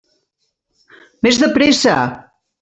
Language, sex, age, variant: Catalan, female, 50-59, Central